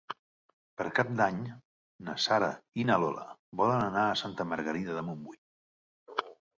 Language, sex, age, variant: Catalan, male, 50-59, Central